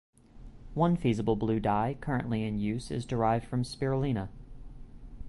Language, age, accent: English, 19-29, United States English